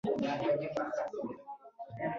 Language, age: Pashto, 19-29